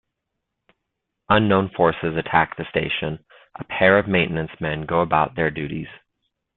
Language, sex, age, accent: English, male, 30-39, United States English